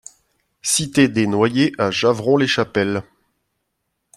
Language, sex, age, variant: French, male, 50-59, Français de métropole